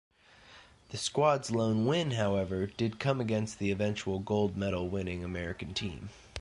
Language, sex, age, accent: English, male, 30-39, United States English